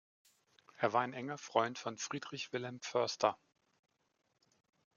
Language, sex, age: German, male, 40-49